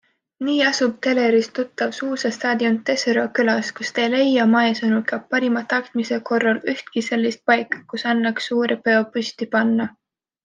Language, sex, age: Estonian, female, 19-29